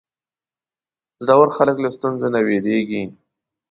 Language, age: Pashto, 19-29